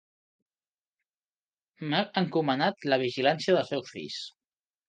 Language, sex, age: Catalan, male, 30-39